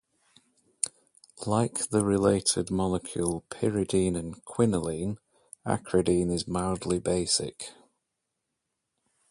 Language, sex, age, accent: English, male, 30-39, England English